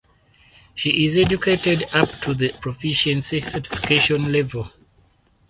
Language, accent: English, Southern African (South Africa, Zimbabwe, Namibia)